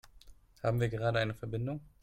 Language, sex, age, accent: German, male, 19-29, Deutschland Deutsch